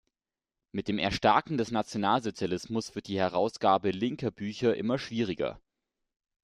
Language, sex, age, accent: German, male, 19-29, Deutschland Deutsch